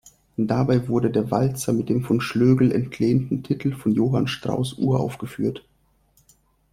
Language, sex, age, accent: German, male, 30-39, Russisch Deutsch